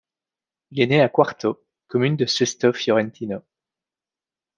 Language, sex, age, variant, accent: French, male, 30-39, Français d'Europe, Français de Belgique